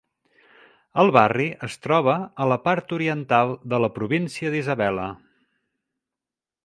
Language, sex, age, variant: Catalan, male, 50-59, Central